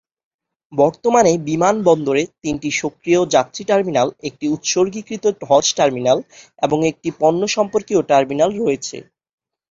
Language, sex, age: Bengali, male, 19-29